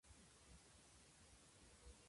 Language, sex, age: Japanese, female, 19-29